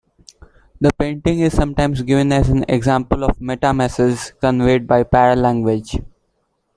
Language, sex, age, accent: English, male, 19-29, India and South Asia (India, Pakistan, Sri Lanka)